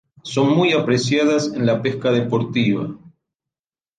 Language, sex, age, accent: Spanish, male, 50-59, Rioplatense: Argentina, Uruguay, este de Bolivia, Paraguay